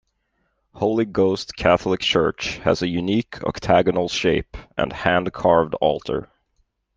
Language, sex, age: English, male, 30-39